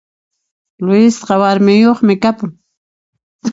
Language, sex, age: Puno Quechua, female, 60-69